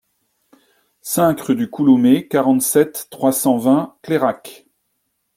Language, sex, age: French, male, 50-59